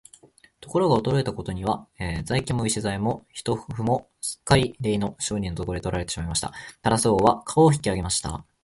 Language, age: Japanese, 19-29